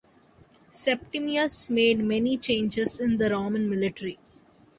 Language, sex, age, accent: English, female, 19-29, United States English